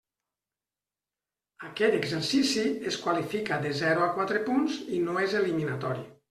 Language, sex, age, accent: Catalan, male, 50-59, valencià